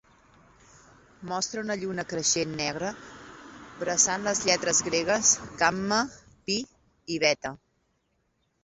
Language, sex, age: Catalan, female, 40-49